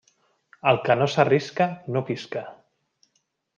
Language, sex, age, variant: Catalan, male, 30-39, Central